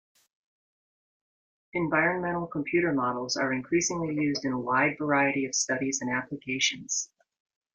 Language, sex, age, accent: English, female, 50-59, United States English